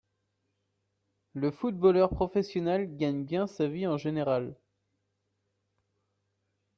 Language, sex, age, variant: French, male, 19-29, Français de métropole